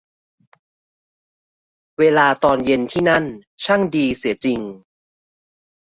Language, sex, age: Thai, male, 30-39